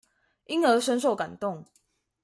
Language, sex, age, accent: Chinese, female, 19-29, 出生地：臺中市